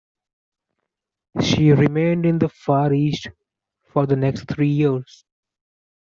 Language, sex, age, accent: English, male, 19-29, India and South Asia (India, Pakistan, Sri Lanka)